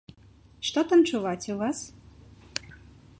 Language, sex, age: Belarusian, female, 19-29